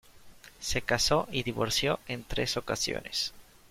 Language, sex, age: Spanish, male, 19-29